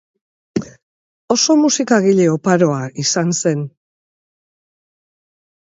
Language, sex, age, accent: Basque, female, 60-69, Mendebalekoa (Araba, Bizkaia, Gipuzkoako mendebaleko herri batzuk)